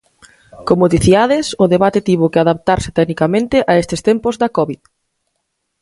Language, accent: Galician, Atlántico (seseo e gheada)